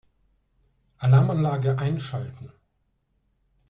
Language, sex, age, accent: German, male, 30-39, Deutschland Deutsch